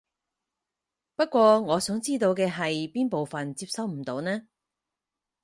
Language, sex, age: Cantonese, female, 30-39